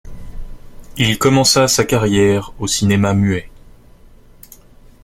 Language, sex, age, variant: French, male, 19-29, Français de métropole